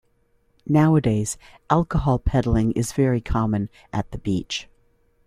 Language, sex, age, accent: English, female, 50-59, United States English